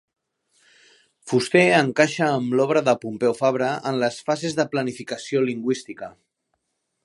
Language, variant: Catalan, Central